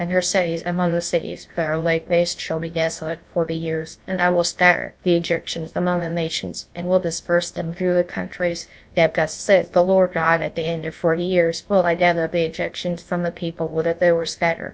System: TTS, GlowTTS